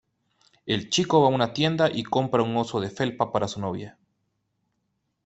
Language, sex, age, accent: Spanish, male, 19-29, América central